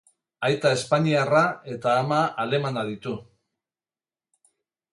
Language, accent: Basque, Erdialdekoa edo Nafarra (Gipuzkoa, Nafarroa)